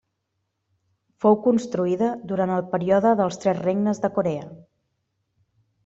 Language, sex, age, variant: Catalan, female, 30-39, Nord-Occidental